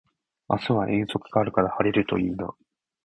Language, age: Japanese, 19-29